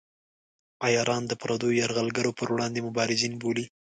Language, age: Pashto, 19-29